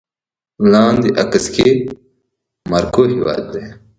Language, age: Pashto, 19-29